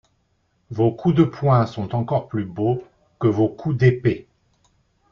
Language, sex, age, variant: French, male, 60-69, Français de métropole